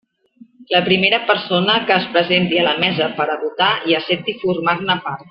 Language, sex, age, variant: Catalan, female, 40-49, Central